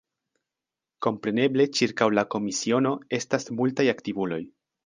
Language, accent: Esperanto, Internacia